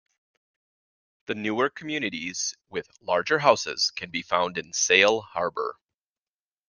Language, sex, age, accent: English, male, 40-49, United States English